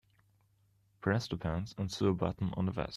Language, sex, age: English, male, 19-29